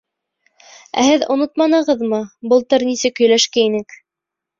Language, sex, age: Bashkir, female, 19-29